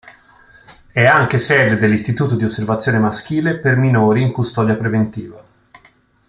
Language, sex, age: Italian, male, 19-29